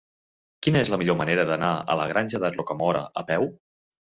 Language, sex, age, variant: Catalan, male, 30-39, Central